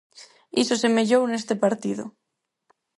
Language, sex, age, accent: Galician, female, under 19, Neofalante